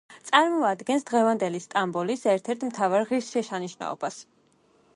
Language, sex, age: Georgian, female, 19-29